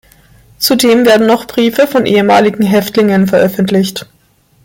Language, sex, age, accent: German, female, 19-29, Österreichisches Deutsch